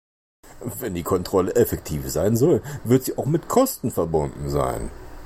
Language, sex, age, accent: German, male, 40-49, Deutschland Deutsch